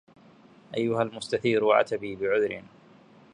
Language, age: Arabic, 30-39